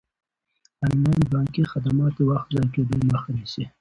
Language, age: Pashto, 19-29